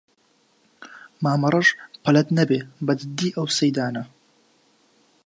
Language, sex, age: Central Kurdish, male, 19-29